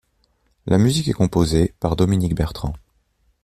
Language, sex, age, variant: French, male, 30-39, Français de métropole